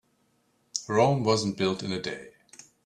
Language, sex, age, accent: English, male, 50-59, United States English